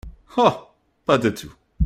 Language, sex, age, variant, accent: French, male, 30-39, Français d'Amérique du Nord, Français du Canada